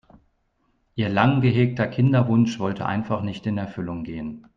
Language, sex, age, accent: German, male, 30-39, Deutschland Deutsch